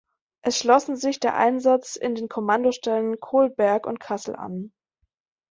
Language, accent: German, Deutschland Deutsch